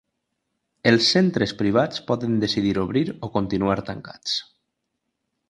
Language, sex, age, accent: Catalan, male, 30-39, valencià